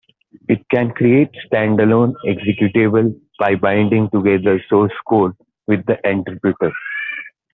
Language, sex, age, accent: English, male, 30-39, India and South Asia (India, Pakistan, Sri Lanka)